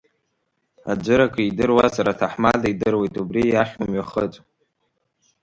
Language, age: Abkhazian, under 19